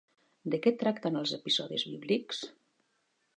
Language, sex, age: Catalan, female, 60-69